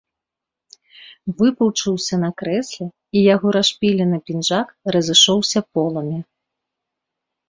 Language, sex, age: Belarusian, female, 30-39